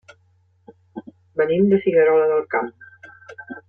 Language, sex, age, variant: Catalan, female, 60-69, Central